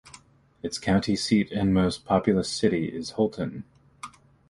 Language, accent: English, United States English